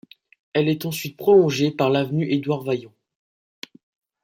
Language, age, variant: French, 19-29, Français de métropole